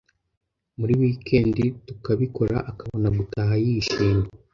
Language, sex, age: Kinyarwanda, male, under 19